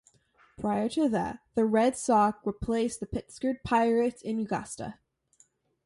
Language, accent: English, United States English